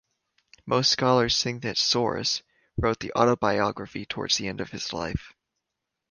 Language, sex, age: English, male, 19-29